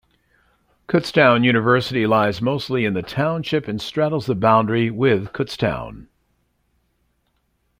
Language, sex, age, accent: English, male, 60-69, United States English